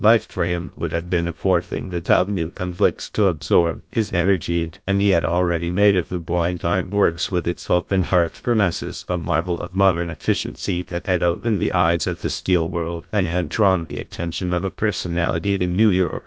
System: TTS, GlowTTS